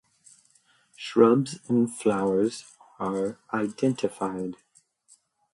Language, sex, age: English, male, 30-39